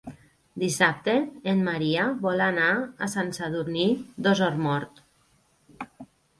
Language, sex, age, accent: Catalan, female, 30-39, valencià